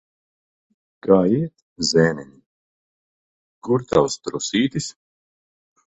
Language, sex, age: Latvian, male, 30-39